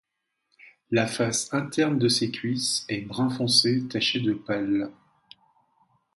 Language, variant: French, Français de métropole